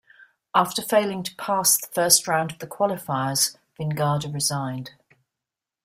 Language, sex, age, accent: English, female, 60-69, England English